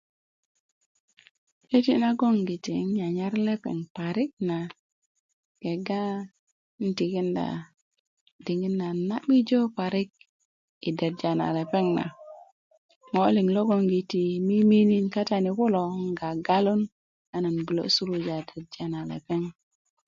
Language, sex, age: Kuku, female, 40-49